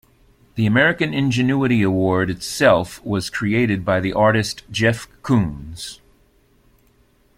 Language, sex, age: English, male, 60-69